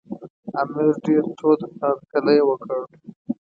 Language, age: Pashto, 19-29